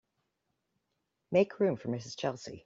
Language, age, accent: English, 30-39, Canadian English